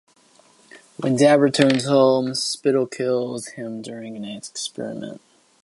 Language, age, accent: English, under 19, United States English